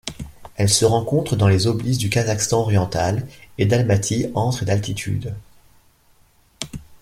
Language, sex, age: French, male, 40-49